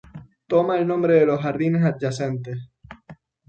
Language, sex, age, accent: Spanish, male, 19-29, España: Islas Canarias